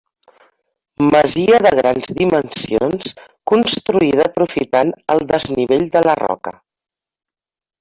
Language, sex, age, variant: Catalan, female, 40-49, Central